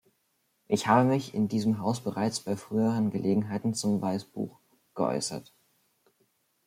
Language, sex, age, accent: German, male, under 19, Deutschland Deutsch